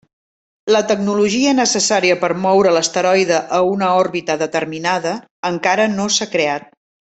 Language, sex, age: Catalan, female, 50-59